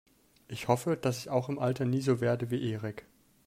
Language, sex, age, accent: German, male, 19-29, Deutschland Deutsch